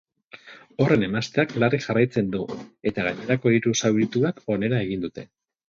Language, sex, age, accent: Basque, male, 40-49, Mendebalekoa (Araba, Bizkaia, Gipuzkoako mendebaleko herri batzuk)